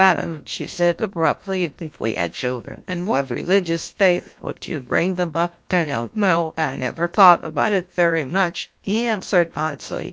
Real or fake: fake